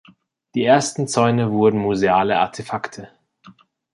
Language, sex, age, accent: German, male, 19-29, Deutschland Deutsch